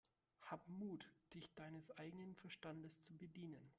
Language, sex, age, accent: German, male, 19-29, Deutschland Deutsch